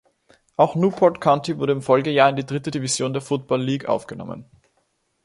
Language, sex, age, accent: German, male, 19-29, Österreichisches Deutsch